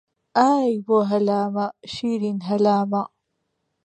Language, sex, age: Central Kurdish, female, 30-39